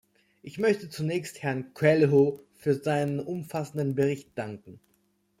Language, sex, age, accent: German, male, 19-29, Deutschland Deutsch